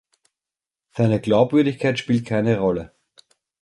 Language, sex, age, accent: German, male, 30-39, Österreichisches Deutsch